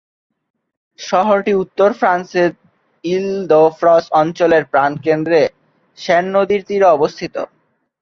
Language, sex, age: Bengali, male, 19-29